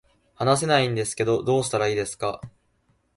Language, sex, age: Japanese, male, 19-29